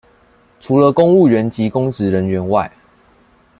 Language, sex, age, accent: Chinese, male, under 19, 出生地：臺中市